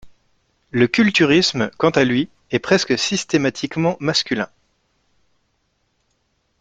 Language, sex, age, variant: French, male, 30-39, Français de métropole